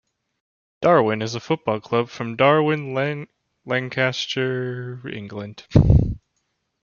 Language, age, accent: English, 19-29, United States English